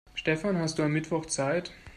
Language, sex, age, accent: German, male, 19-29, Deutschland Deutsch